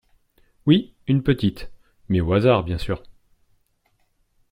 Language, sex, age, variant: French, male, 40-49, Français de métropole